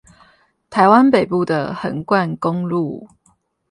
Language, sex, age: Chinese, female, 30-39